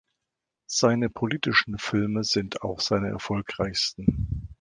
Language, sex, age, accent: German, male, 50-59, Deutschland Deutsch